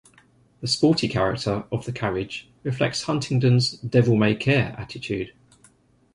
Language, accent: English, England English